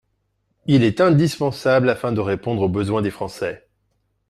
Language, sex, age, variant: French, male, 40-49, Français de métropole